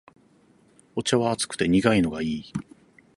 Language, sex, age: Japanese, male, 40-49